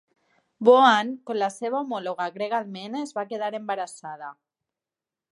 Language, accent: Catalan, valencià